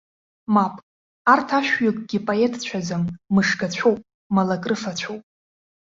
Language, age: Abkhazian, 19-29